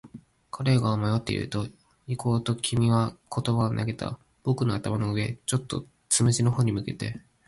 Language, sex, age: Japanese, male, 19-29